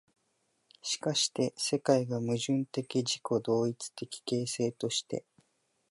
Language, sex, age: Japanese, male, 19-29